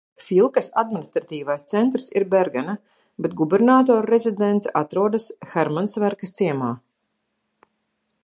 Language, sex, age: Latvian, female, 40-49